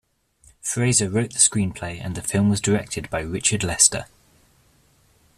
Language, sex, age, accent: English, male, under 19, England English